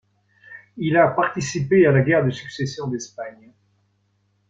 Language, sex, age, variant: French, male, 60-69, Français de métropole